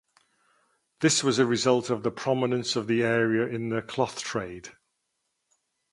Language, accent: English, Welsh English